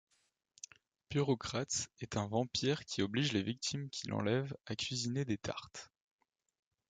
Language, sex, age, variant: French, male, 19-29, Français de métropole